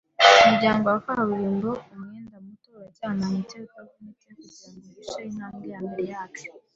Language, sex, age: Kinyarwanda, female, 19-29